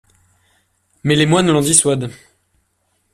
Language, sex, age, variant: French, male, 19-29, Français de métropole